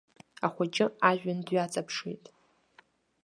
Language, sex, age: Abkhazian, female, under 19